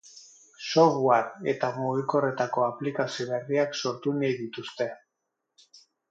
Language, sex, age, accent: Basque, male, 40-49, Mendebalekoa (Araba, Bizkaia, Gipuzkoako mendebaleko herri batzuk)